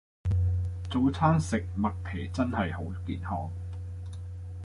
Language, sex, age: Cantonese, male, 30-39